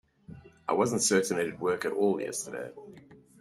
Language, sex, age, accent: English, male, 30-39, Southern African (South Africa, Zimbabwe, Namibia)